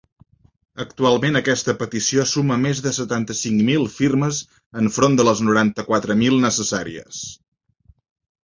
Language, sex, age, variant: Catalan, male, 19-29, Central